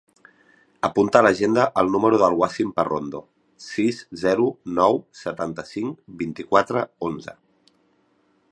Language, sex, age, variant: Catalan, male, 30-39, Central